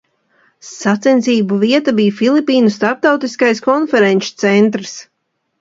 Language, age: Latvian, 40-49